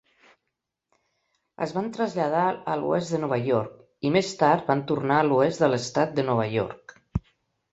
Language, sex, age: Catalan, female, 60-69